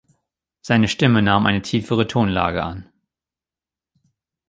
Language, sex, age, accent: German, male, 30-39, Deutschland Deutsch